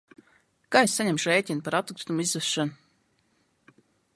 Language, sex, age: Latvian, female, 19-29